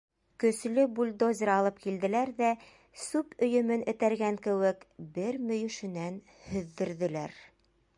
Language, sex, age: Bashkir, female, 30-39